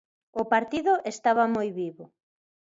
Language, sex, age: Galician, female, 50-59